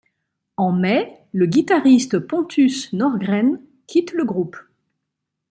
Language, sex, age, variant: French, female, 50-59, Français de métropole